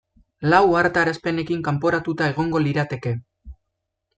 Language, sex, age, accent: Basque, male, 19-29, Mendebalekoa (Araba, Bizkaia, Gipuzkoako mendebaleko herri batzuk)